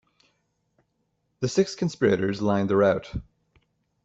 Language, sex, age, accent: English, male, 19-29, United States English